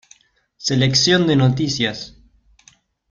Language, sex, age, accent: Spanish, male, 19-29, Rioplatense: Argentina, Uruguay, este de Bolivia, Paraguay